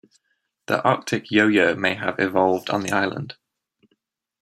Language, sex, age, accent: English, male, 19-29, England English